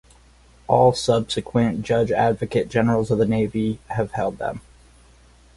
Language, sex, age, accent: English, male, 30-39, United States English